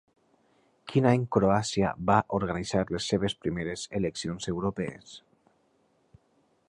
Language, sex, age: Catalan, male, 30-39